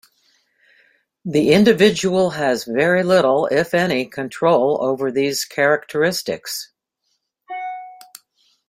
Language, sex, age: English, female, 60-69